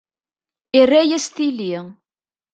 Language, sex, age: Kabyle, female, 30-39